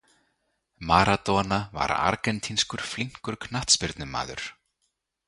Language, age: Icelandic, 30-39